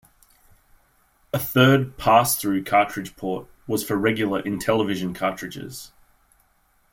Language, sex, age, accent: English, male, 30-39, Australian English